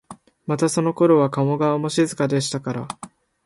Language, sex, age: Japanese, male, 19-29